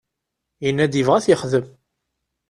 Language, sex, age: Kabyle, male, 30-39